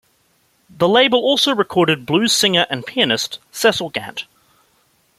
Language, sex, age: English, male, 19-29